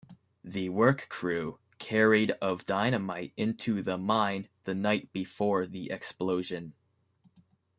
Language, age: English, 19-29